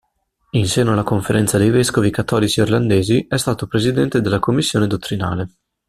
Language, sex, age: Italian, male, 19-29